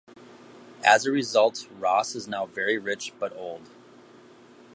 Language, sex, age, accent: English, male, 30-39, United States English